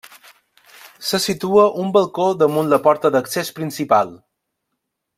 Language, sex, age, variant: Catalan, male, 30-39, Balear